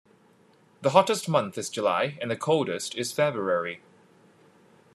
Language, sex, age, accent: English, male, 30-39, Hong Kong English